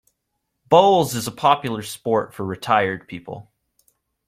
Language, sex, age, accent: English, male, 19-29, United States English